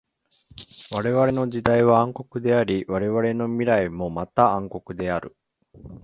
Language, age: Japanese, 40-49